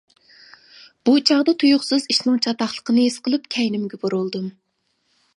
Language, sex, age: Uyghur, female, 30-39